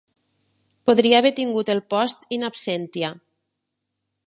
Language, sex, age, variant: Catalan, female, 30-39, Nord-Occidental